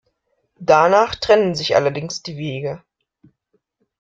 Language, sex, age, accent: German, female, 19-29, Deutschland Deutsch